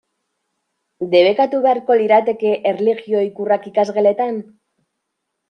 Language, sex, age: Basque, female, 30-39